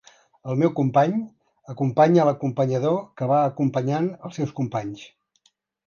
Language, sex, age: Catalan, male, 70-79